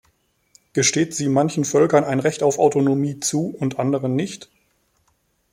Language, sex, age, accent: German, male, 30-39, Deutschland Deutsch